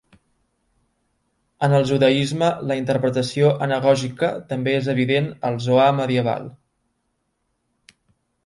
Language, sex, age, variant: Catalan, male, 19-29, Central